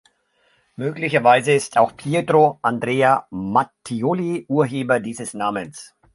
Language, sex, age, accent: German, male, 40-49, Deutschland Deutsch